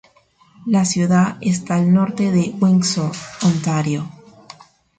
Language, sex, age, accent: Spanish, female, 19-29, Andino-Pacífico: Colombia, Perú, Ecuador, oeste de Bolivia y Venezuela andina